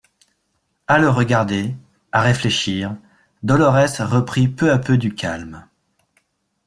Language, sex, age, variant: French, male, 40-49, Français de métropole